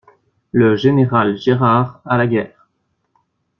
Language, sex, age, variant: French, male, 19-29, Français de métropole